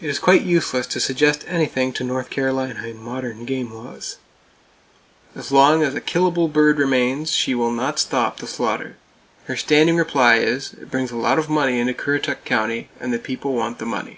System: none